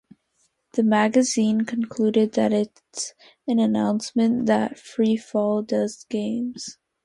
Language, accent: English, United States English